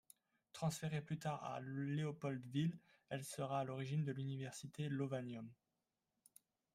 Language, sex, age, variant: French, male, 19-29, Français de métropole